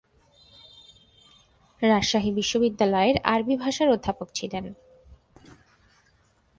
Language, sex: Bengali, female